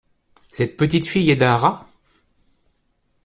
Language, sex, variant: French, male, Français de métropole